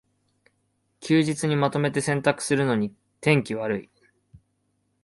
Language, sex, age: Japanese, male, 19-29